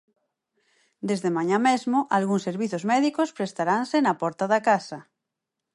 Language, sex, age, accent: Galician, female, 30-39, Oriental (común en zona oriental)